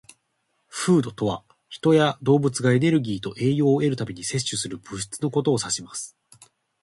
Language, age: Japanese, 19-29